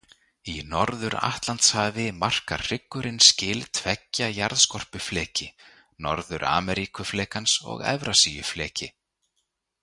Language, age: Icelandic, 30-39